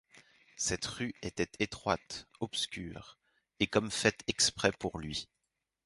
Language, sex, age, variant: French, male, 30-39, Français de métropole